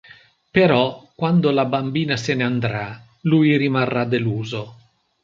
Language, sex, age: Italian, male, 50-59